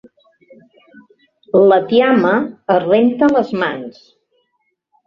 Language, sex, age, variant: Catalan, female, 50-59, Central